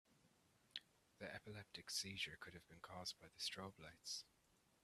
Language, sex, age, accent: English, male, 19-29, Irish English